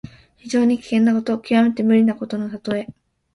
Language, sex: Japanese, female